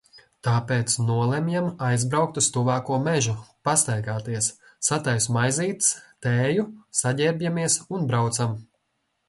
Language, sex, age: Latvian, male, 30-39